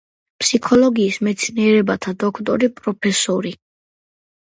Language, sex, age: Georgian, female, 30-39